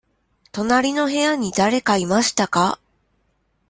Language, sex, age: Japanese, female, 19-29